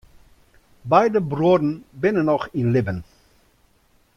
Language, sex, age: Western Frisian, male, 60-69